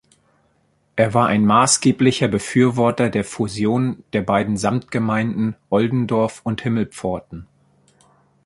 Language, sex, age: German, male, 40-49